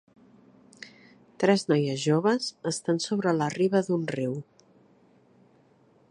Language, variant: Catalan, Central